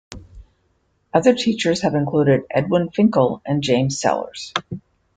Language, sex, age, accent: English, female, 60-69, United States English